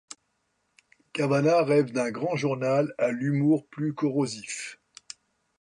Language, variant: French, Français de métropole